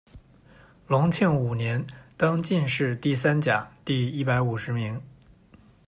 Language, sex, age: Chinese, male, 19-29